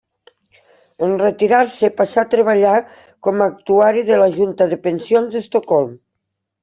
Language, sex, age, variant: Catalan, female, 50-59, Nord-Occidental